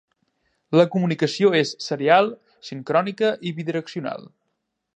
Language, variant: Catalan, Central